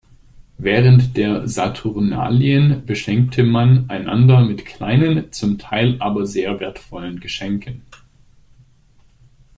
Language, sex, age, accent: German, male, 40-49, Deutschland Deutsch